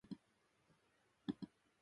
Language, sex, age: Japanese, male, 19-29